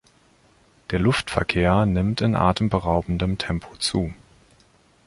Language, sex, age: German, male, 30-39